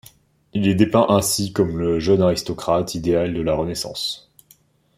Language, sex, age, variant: French, male, 19-29, Français de métropole